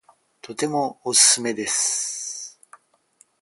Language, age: Japanese, 50-59